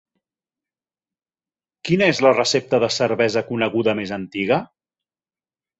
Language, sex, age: Catalan, male, 40-49